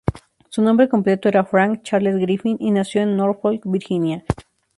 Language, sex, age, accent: Spanish, female, 19-29, México